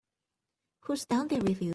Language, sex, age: English, female, 19-29